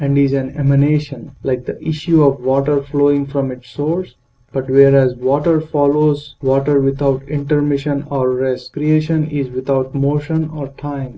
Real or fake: real